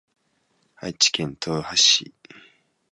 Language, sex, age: Japanese, male, 19-29